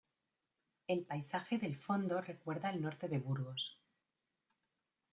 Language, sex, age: Spanish, female, 40-49